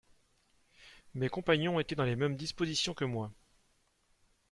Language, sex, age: French, male, 40-49